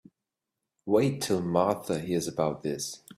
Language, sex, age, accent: English, male, 50-59, England English